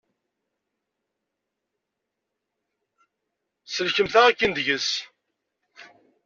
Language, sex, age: Kabyle, male, 40-49